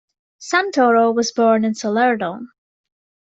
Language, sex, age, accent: English, female, 19-29, England English